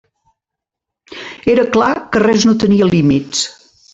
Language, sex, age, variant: Catalan, female, 50-59, Central